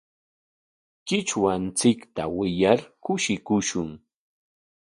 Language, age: Corongo Ancash Quechua, 50-59